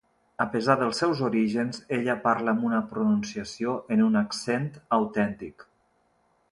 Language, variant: Catalan, Nord-Occidental